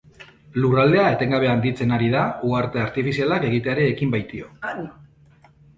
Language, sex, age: Basque, male, 40-49